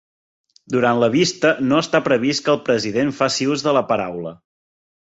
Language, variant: Catalan, Central